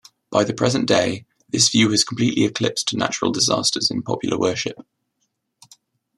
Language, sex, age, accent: English, male, 19-29, England English